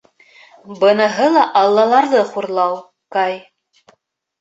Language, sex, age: Bashkir, female, 30-39